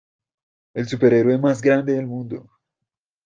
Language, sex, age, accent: Spanish, male, under 19, Andino-Pacífico: Colombia, Perú, Ecuador, oeste de Bolivia y Venezuela andina